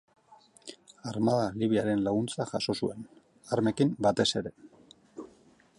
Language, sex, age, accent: Basque, male, 40-49, Mendebalekoa (Araba, Bizkaia, Gipuzkoako mendebaleko herri batzuk)